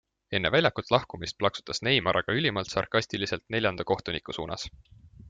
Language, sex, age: Estonian, male, 19-29